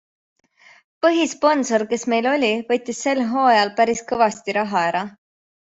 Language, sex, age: Estonian, female, 19-29